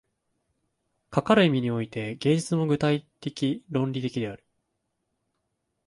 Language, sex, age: Japanese, male, 19-29